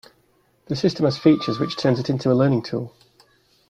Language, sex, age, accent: English, male, 40-49, England English